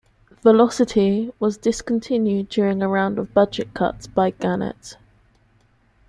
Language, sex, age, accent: English, female, 19-29, England English